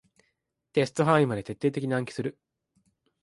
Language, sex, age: Japanese, male, 19-29